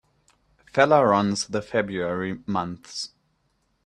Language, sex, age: English, male, 19-29